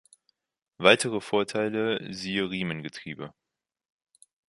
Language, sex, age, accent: German, male, 19-29, Deutschland Deutsch